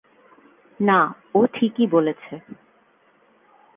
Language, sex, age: Bengali, female, 19-29